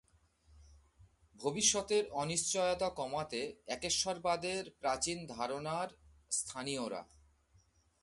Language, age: Bengali, 40-49